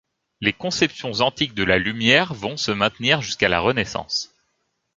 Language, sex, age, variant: French, male, 19-29, Français de métropole